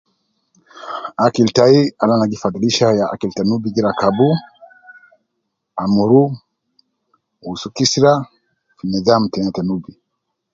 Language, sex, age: Nubi, male, 50-59